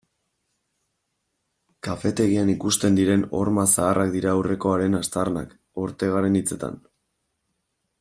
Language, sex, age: Basque, male, 19-29